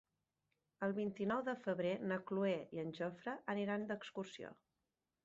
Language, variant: Catalan, Central